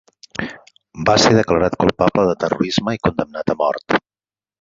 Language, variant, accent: Catalan, Central, Barceloní